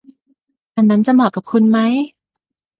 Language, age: Thai, 19-29